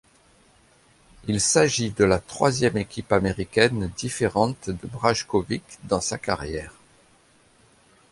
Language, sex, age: French, male, 50-59